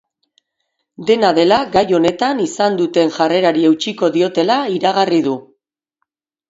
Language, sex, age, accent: Basque, female, 40-49, Mendebalekoa (Araba, Bizkaia, Gipuzkoako mendebaleko herri batzuk)